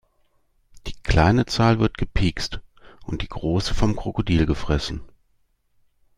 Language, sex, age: German, male, 50-59